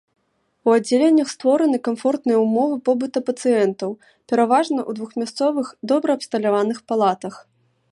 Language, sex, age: Belarusian, female, 19-29